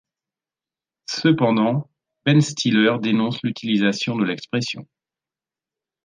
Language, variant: French, Français de métropole